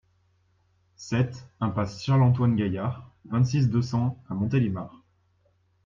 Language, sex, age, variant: French, male, under 19, Français de métropole